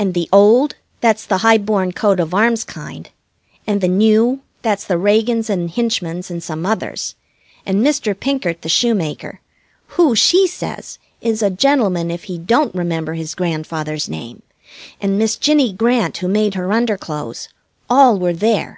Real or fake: real